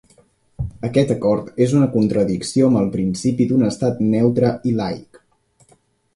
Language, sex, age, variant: Catalan, male, 19-29, Central